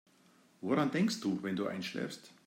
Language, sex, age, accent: German, male, 50-59, Deutschland Deutsch